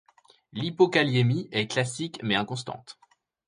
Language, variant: French, Français de métropole